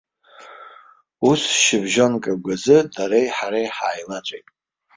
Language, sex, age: Abkhazian, male, 60-69